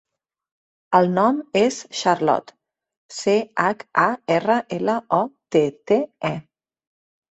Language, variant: Catalan, Central